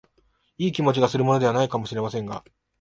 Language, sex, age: Japanese, male, 19-29